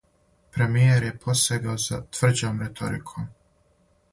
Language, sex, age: Serbian, male, 19-29